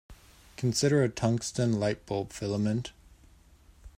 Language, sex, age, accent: English, male, under 19, United States English